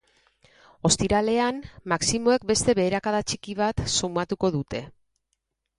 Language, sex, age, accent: Basque, female, 40-49, Mendebalekoa (Araba, Bizkaia, Gipuzkoako mendebaleko herri batzuk)